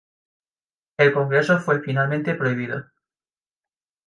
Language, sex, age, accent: Spanish, male, 19-29, España: Norte peninsular (Asturias, Castilla y León, Cantabria, País Vasco, Navarra, Aragón, La Rioja, Guadalajara, Cuenca)